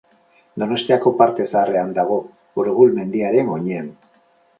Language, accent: Basque, Mendebalekoa (Araba, Bizkaia, Gipuzkoako mendebaleko herri batzuk)